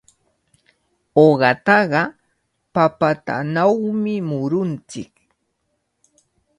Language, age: Cajatambo North Lima Quechua, 19-29